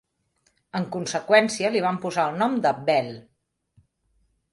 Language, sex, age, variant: Catalan, female, 50-59, Central